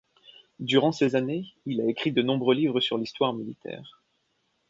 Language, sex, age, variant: French, male, 19-29, Français de métropole